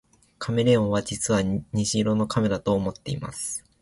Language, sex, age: Japanese, male, under 19